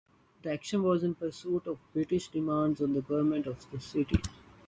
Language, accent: English, India and South Asia (India, Pakistan, Sri Lanka)